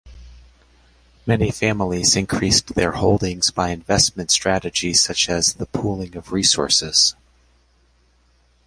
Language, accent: English, United States English